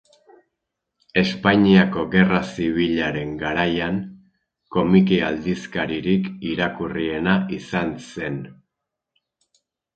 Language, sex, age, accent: Basque, male, 50-59, Erdialdekoa edo Nafarra (Gipuzkoa, Nafarroa)